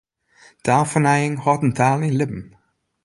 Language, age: Western Frisian, 40-49